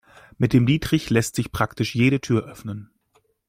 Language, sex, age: German, male, 19-29